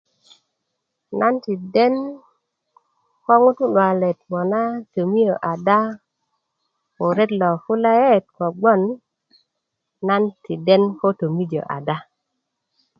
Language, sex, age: Kuku, female, 19-29